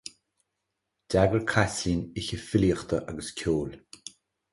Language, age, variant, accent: Irish, 50-59, Gaeilge Chonnacht, Cainteoir dúchais, Gaeltacht